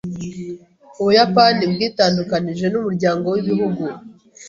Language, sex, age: Kinyarwanda, female, 19-29